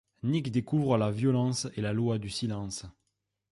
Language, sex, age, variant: French, male, 19-29, Français de métropole